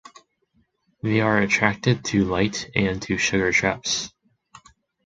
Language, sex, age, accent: English, male, 19-29, United States English